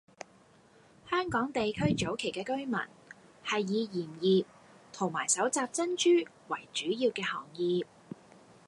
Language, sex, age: Cantonese, female, 30-39